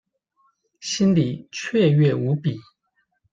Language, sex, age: Chinese, male, 40-49